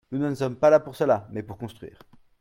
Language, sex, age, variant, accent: French, male, 30-39, Français d'Europe, Français de Suisse